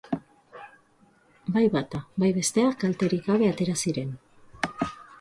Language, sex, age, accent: Basque, female, 40-49, Mendebalekoa (Araba, Bizkaia, Gipuzkoako mendebaleko herri batzuk); Batua